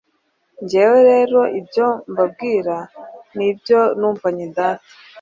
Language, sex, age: Kinyarwanda, female, 19-29